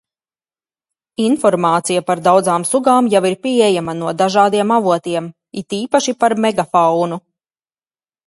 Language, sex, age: Latvian, female, 30-39